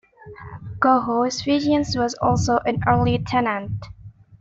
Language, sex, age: English, female, 19-29